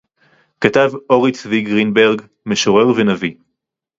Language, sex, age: Hebrew, male, 19-29